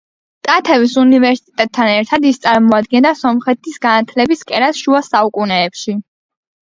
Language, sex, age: Georgian, female, under 19